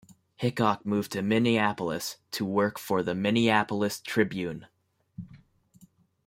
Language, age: English, 19-29